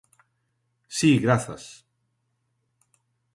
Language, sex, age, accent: Galician, male, 40-49, Central (gheada)